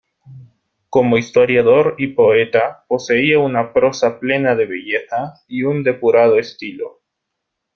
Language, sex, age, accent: Spanish, male, 19-29, Andino-Pacífico: Colombia, Perú, Ecuador, oeste de Bolivia y Venezuela andina